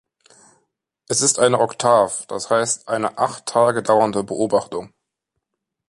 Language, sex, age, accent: German, male, 30-39, Deutschland Deutsch